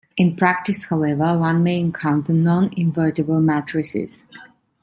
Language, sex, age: English, female, 30-39